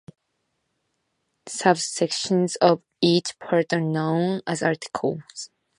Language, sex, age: English, female, 19-29